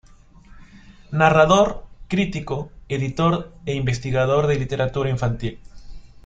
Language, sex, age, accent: Spanish, male, 30-39, Andino-Pacífico: Colombia, Perú, Ecuador, oeste de Bolivia y Venezuela andina